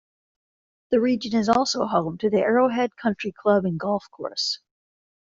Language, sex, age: English, female, 50-59